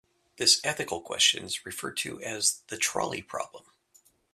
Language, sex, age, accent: English, male, 50-59, United States English